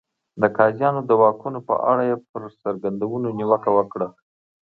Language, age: Pashto, 40-49